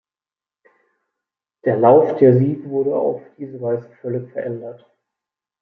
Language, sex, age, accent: German, male, 19-29, Deutschland Deutsch